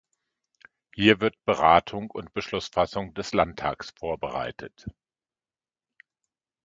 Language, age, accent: German, 50-59, Deutschland Deutsch